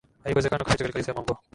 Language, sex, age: Swahili, male, 19-29